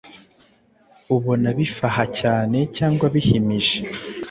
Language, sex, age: Kinyarwanda, male, 19-29